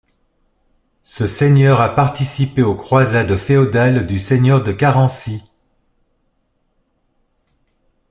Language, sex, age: French, male, 40-49